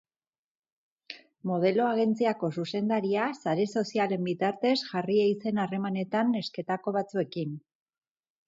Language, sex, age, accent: Basque, female, 50-59, Mendebalekoa (Araba, Bizkaia, Gipuzkoako mendebaleko herri batzuk)